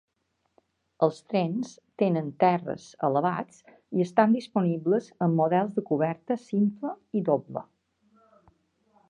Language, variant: Catalan, Balear